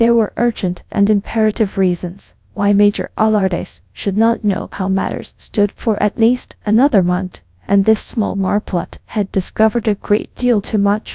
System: TTS, GradTTS